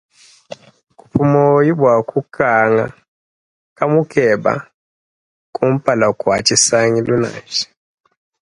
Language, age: Luba-Lulua, 30-39